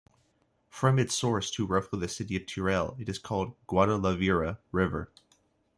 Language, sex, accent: English, male, United States English